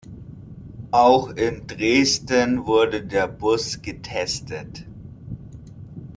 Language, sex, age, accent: German, male, 30-39, Deutschland Deutsch